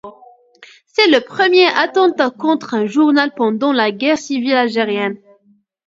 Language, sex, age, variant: French, female, under 19, Français de métropole